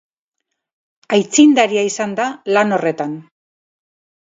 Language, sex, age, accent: Basque, female, 50-59, Mendebalekoa (Araba, Bizkaia, Gipuzkoako mendebaleko herri batzuk)